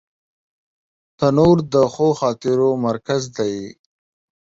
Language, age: Pashto, 30-39